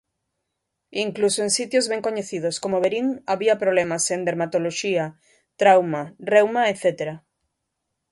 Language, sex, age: Galician, female, 30-39